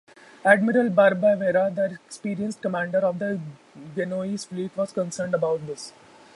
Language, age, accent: English, 19-29, India and South Asia (India, Pakistan, Sri Lanka)